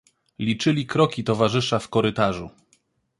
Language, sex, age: Polish, male, 30-39